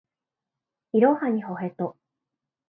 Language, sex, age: Japanese, female, 19-29